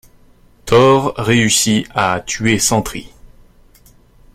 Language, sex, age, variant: French, male, 19-29, Français de métropole